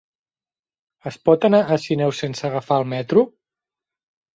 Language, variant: Catalan, Central